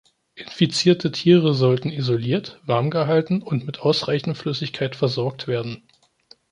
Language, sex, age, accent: German, male, 19-29, Deutschland Deutsch